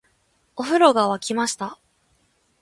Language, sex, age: Japanese, female, under 19